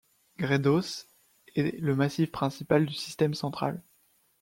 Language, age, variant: French, 19-29, Français de métropole